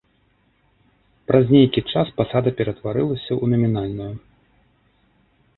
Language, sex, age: Belarusian, male, 30-39